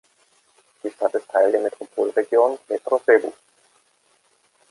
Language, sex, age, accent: German, male, 30-39, Deutschland Deutsch